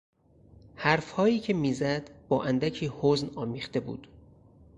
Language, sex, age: Persian, male, 30-39